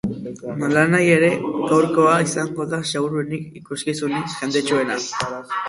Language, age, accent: Basque, 19-29, Erdialdekoa edo Nafarra (Gipuzkoa, Nafarroa)